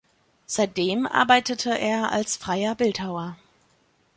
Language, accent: German, Deutschland Deutsch